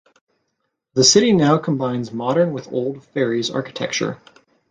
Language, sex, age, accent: English, male, 30-39, United States English